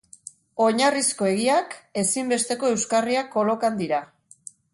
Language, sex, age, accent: Basque, female, 40-49, Mendebalekoa (Araba, Bizkaia, Gipuzkoako mendebaleko herri batzuk)